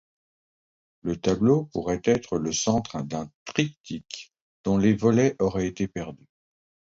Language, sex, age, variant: French, male, 50-59, Français de métropole